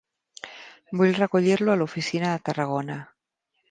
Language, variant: Catalan, Central